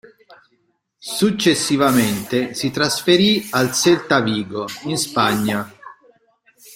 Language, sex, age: Italian, male, 40-49